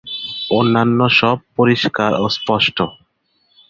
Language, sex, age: Bengali, male, 19-29